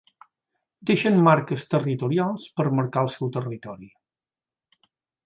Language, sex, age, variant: Catalan, male, 60-69, Central